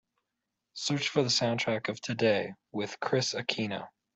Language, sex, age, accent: English, male, 30-39, United States English